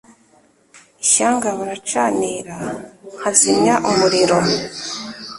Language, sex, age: Kinyarwanda, female, 19-29